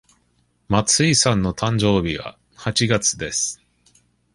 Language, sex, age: Japanese, male, 40-49